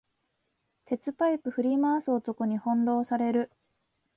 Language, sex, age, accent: Japanese, female, 19-29, 関東